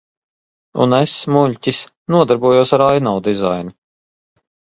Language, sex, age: Latvian, male, 40-49